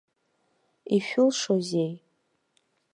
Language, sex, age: Abkhazian, female, 19-29